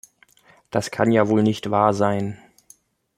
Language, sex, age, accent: German, male, 30-39, Deutschland Deutsch